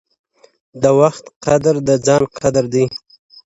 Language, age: Pashto, 19-29